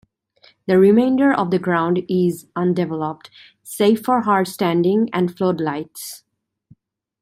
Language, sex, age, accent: English, female, 19-29, England English